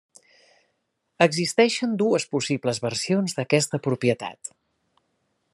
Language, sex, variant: Catalan, male, Central